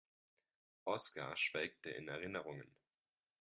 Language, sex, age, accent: German, male, 19-29, Deutschland Deutsch